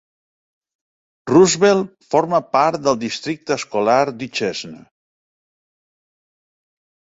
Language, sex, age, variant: Catalan, male, 60-69, Central